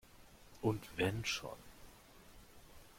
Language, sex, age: German, male, 50-59